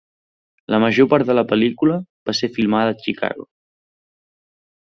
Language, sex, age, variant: Catalan, male, 19-29, Central